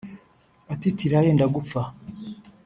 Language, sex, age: Kinyarwanda, female, 30-39